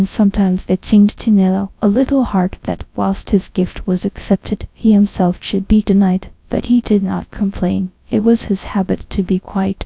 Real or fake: fake